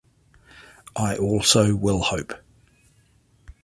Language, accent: English, New Zealand English